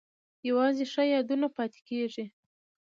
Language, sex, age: Pashto, female, under 19